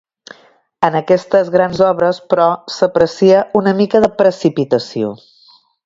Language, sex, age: Catalan, female, 50-59